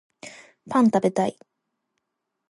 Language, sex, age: Japanese, female, 19-29